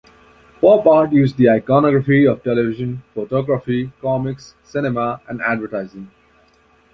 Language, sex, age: English, male, 19-29